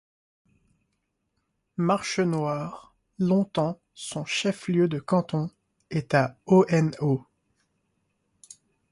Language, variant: French, Français de métropole